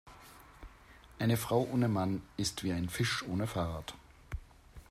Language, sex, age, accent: German, male, 50-59, Österreichisches Deutsch